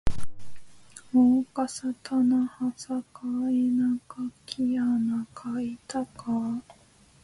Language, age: Japanese, 19-29